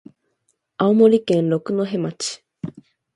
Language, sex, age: Japanese, female, 19-29